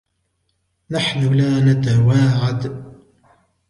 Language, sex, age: Arabic, male, 19-29